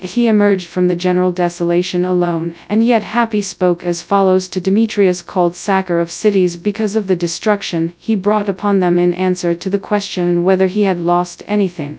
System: TTS, FastPitch